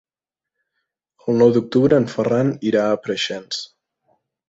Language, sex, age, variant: Catalan, male, 19-29, Central